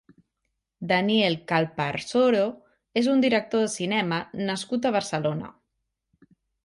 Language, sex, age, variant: Catalan, female, 30-39, Central